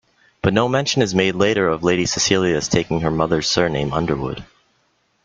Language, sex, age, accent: English, male, 19-29, United States English